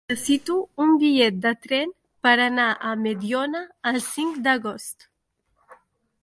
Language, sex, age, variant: Catalan, female, 50-59, Septentrional